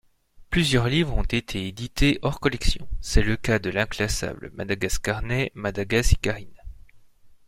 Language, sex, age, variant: French, male, 30-39, Français de métropole